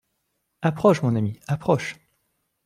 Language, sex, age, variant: French, male, 19-29, Français de métropole